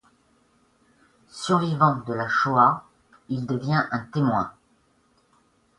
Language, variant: French, Français de métropole